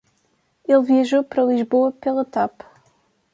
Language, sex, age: Portuguese, female, 19-29